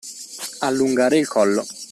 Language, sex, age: Italian, male, 19-29